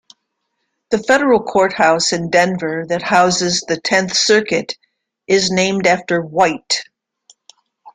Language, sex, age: English, female, 70-79